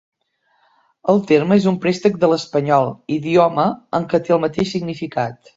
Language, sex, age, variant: Catalan, female, 50-59, Central